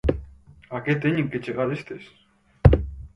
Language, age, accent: Galician, under 19, Atlántico (seseo e gheada)